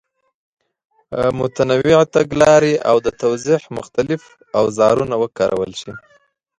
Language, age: Pashto, 19-29